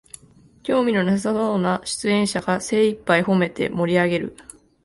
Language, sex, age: Japanese, female, 19-29